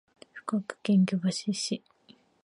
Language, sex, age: Japanese, female, 19-29